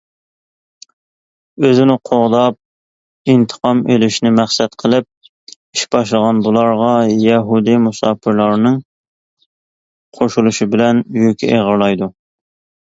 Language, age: Uyghur, 30-39